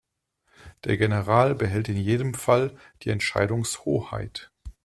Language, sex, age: German, male, 40-49